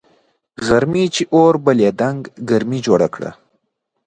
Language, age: Pashto, 19-29